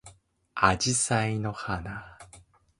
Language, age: Japanese, 19-29